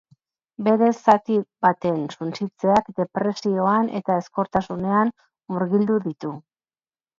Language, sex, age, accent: Basque, female, 40-49, Erdialdekoa edo Nafarra (Gipuzkoa, Nafarroa)